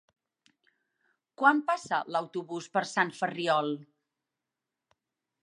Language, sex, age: Catalan, female, 40-49